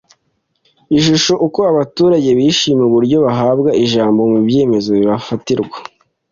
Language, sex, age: Kinyarwanda, male, 50-59